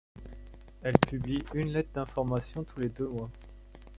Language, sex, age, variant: French, male, 19-29, Français de métropole